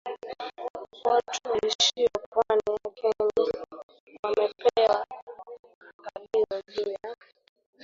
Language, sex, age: Swahili, female, 19-29